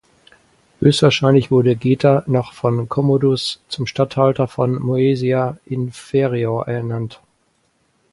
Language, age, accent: German, 60-69, Deutschland Deutsch